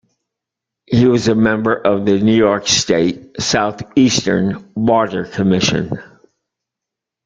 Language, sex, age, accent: English, male, 60-69, United States English